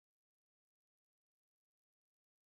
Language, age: English, 19-29